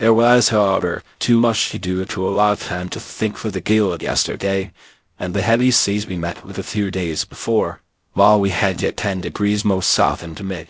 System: TTS, VITS